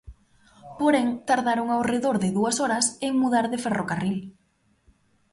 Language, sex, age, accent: Galician, female, 19-29, Normativo (estándar)